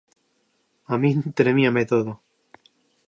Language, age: Galician, under 19